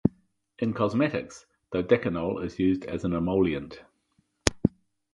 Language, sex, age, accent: English, male, 50-59, New Zealand English